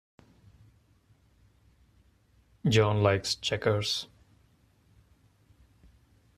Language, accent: English, India and South Asia (India, Pakistan, Sri Lanka)